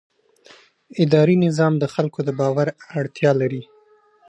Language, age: Pashto, 30-39